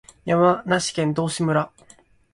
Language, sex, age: Japanese, male, 19-29